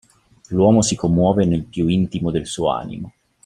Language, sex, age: Italian, male, 30-39